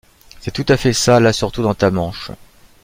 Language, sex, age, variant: French, male, 50-59, Français de métropole